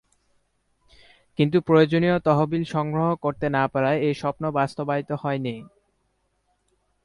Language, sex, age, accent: Bengali, male, 19-29, Standard Bengali